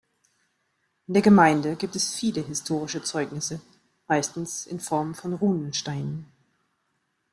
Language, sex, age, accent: German, female, 40-49, Deutschland Deutsch